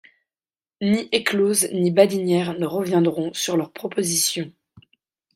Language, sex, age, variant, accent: French, female, 19-29, Français d'Europe, Français de Suisse